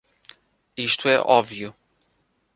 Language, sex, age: Portuguese, male, 30-39